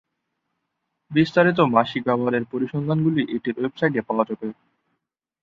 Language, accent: Bengali, Native